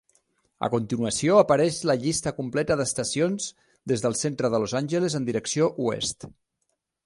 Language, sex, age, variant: Catalan, male, 40-49, Central